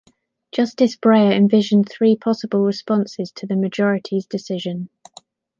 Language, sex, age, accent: English, female, 30-39, England English